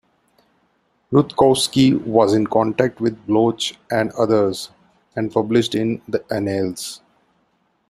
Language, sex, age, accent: English, male, 40-49, India and South Asia (India, Pakistan, Sri Lanka)